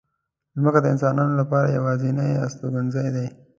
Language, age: Pashto, 19-29